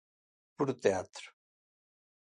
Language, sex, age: Galician, male, 50-59